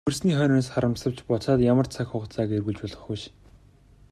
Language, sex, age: Mongolian, male, 19-29